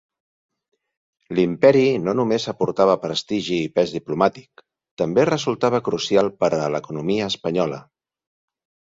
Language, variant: Catalan, Central